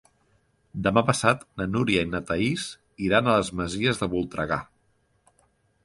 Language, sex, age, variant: Catalan, male, 30-39, Central